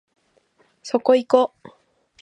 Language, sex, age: Japanese, female, under 19